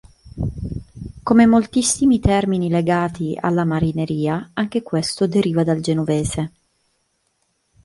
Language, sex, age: Italian, female, 30-39